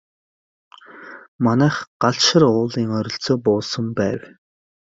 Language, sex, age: Mongolian, male, 30-39